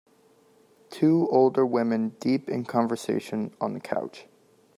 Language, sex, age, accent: English, male, under 19, United States English